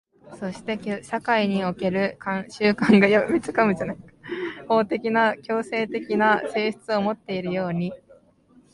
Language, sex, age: Japanese, female, 19-29